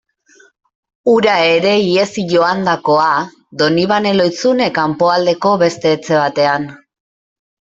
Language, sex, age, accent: Basque, female, 30-39, Mendebalekoa (Araba, Bizkaia, Gipuzkoako mendebaleko herri batzuk)